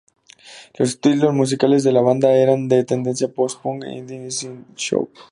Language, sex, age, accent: Spanish, male, 19-29, México